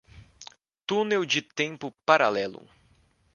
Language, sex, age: Portuguese, male, under 19